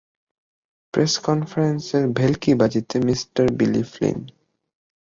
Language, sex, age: Bengali, male, under 19